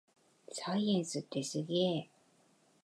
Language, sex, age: Japanese, female, 40-49